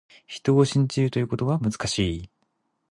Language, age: Japanese, 30-39